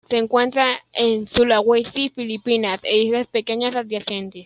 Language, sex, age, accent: Spanish, female, under 19, Andino-Pacífico: Colombia, Perú, Ecuador, oeste de Bolivia y Venezuela andina